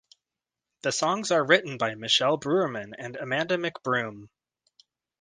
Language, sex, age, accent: English, male, 30-39, United States English